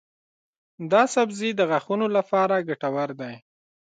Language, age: Pashto, 19-29